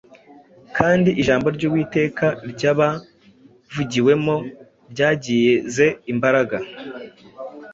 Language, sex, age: Kinyarwanda, male, 19-29